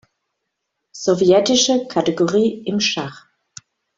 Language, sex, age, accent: German, female, 40-49, Deutschland Deutsch